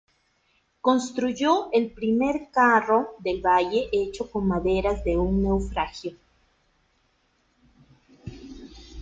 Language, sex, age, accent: Spanish, female, 30-39, Andino-Pacífico: Colombia, Perú, Ecuador, oeste de Bolivia y Venezuela andina